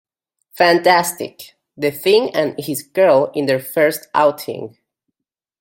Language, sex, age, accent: English, male, 19-29, United States English